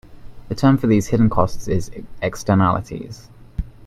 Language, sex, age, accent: English, male, 19-29, England English